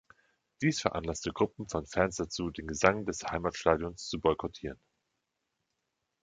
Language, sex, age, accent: German, male, 30-39, Deutschland Deutsch